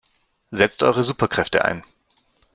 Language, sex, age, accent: German, male, 19-29, Deutschland Deutsch